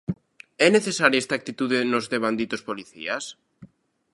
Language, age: Galician, 19-29